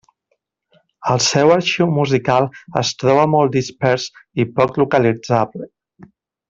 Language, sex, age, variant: Catalan, male, 40-49, Central